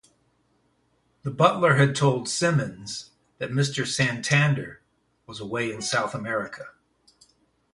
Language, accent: English, United States English